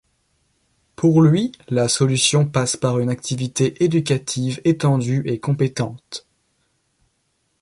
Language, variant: French, Français de métropole